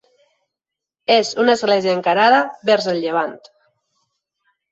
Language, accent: Catalan, valencià